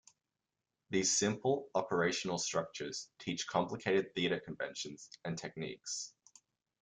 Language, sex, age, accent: English, male, under 19, Australian English